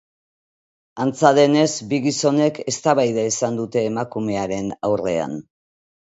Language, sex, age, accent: Basque, female, 50-59, Mendebalekoa (Araba, Bizkaia, Gipuzkoako mendebaleko herri batzuk)